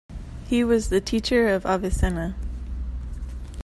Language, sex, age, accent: English, female, 30-39, United States English